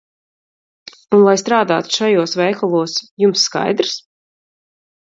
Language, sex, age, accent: Latvian, female, 30-39, Vidus dialekts